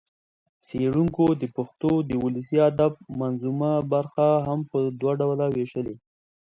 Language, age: Pashto, 30-39